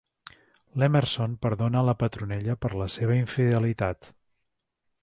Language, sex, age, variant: Catalan, male, 50-59, Central